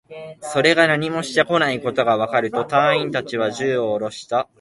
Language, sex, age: Japanese, male, 19-29